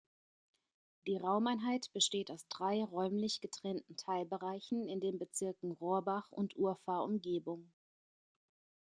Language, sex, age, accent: German, female, 30-39, Deutschland Deutsch